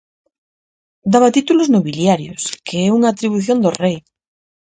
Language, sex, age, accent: Galician, female, 30-39, Central (gheada); Normativo (estándar)